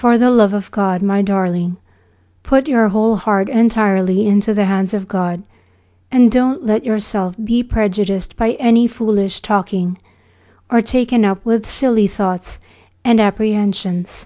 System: none